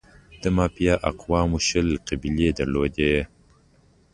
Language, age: Pashto, 19-29